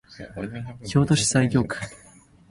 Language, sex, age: Japanese, male, 19-29